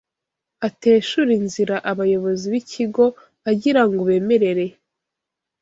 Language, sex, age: Kinyarwanda, female, 19-29